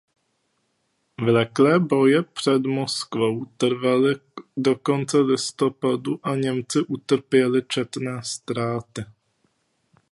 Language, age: Czech, 30-39